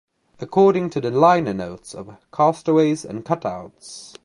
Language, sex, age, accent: English, male, under 19, England English